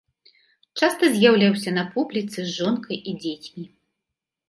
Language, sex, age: Belarusian, female, 30-39